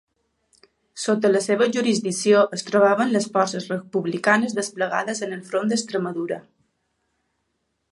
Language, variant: Catalan, Balear